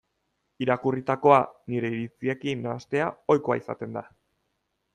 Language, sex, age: Basque, male, 30-39